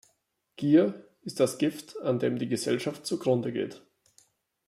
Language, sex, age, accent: German, male, 19-29, Österreichisches Deutsch